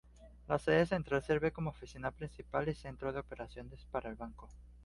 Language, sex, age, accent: Spanish, male, 19-29, Caribe: Cuba, Venezuela, Puerto Rico, República Dominicana, Panamá, Colombia caribeña, México caribeño, Costa del golfo de México